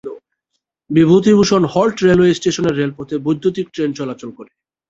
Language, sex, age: Bengali, male, 19-29